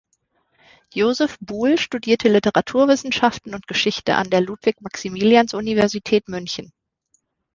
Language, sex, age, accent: German, female, 19-29, Deutschland Deutsch